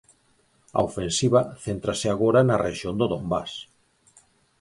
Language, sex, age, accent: Galician, male, 50-59, Oriental (común en zona oriental)